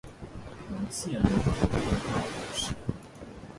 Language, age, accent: Chinese, 19-29, 出生地：上海市